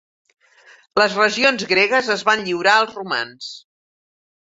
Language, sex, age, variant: Catalan, female, 60-69, Central